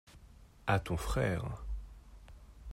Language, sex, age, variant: French, male, 19-29, Français de métropole